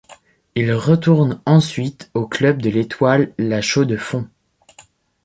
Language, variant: French, Français de métropole